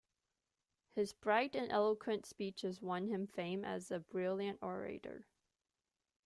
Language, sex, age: English, female, 19-29